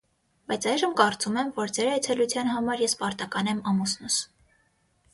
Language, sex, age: Armenian, female, under 19